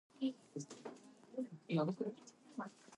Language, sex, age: English, female, under 19